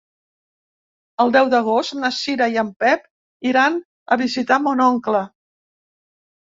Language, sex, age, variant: Catalan, female, 70-79, Central